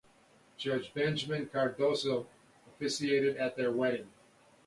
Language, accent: English, United States English